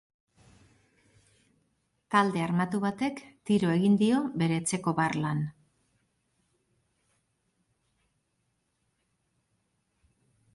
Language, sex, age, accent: Basque, female, 50-59, Mendebalekoa (Araba, Bizkaia, Gipuzkoako mendebaleko herri batzuk)